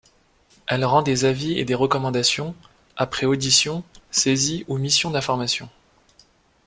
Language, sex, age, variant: French, male, 19-29, Français de métropole